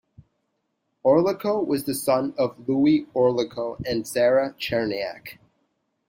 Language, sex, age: English, male, 19-29